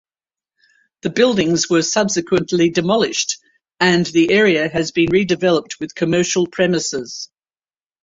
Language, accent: English, Australian English